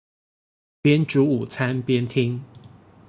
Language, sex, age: Chinese, male, 40-49